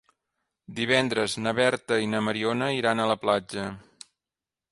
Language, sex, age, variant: Catalan, male, 40-49, Central